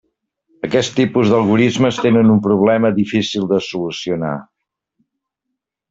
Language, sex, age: Catalan, male, 50-59